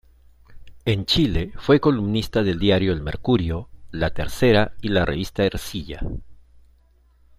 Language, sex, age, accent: Spanish, male, 50-59, Andino-Pacífico: Colombia, Perú, Ecuador, oeste de Bolivia y Venezuela andina